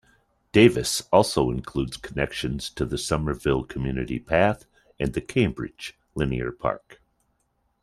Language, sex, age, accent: English, male, 50-59, United States English